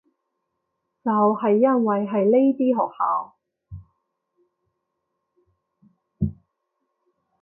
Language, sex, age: Cantonese, female, 19-29